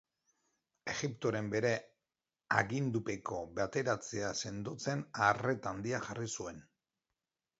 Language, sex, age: Basque, male, 50-59